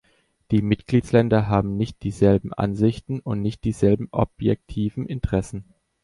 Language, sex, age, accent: German, male, 19-29, Deutschland Deutsch